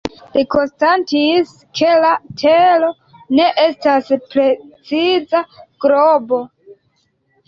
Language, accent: Esperanto, Internacia